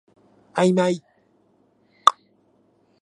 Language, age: Japanese, 30-39